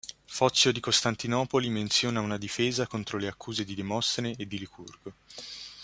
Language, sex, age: Italian, male, under 19